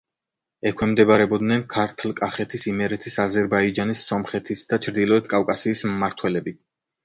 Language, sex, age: Georgian, male, 30-39